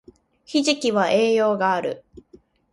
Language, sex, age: Japanese, female, 19-29